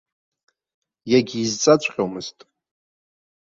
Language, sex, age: Abkhazian, male, 40-49